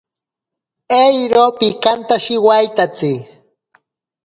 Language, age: Ashéninka Perené, 40-49